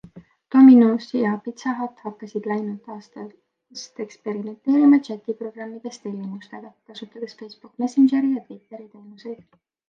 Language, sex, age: Estonian, female, 19-29